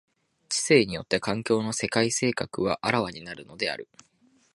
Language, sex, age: Japanese, male, 19-29